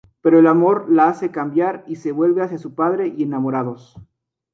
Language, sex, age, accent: Spanish, male, 19-29, México